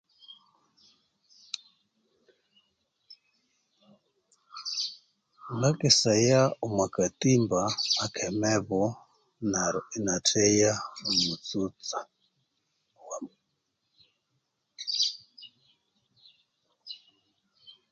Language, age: Konzo, 40-49